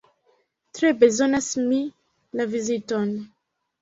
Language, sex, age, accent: Esperanto, female, 19-29, Internacia